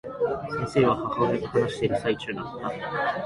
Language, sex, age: Japanese, male, 19-29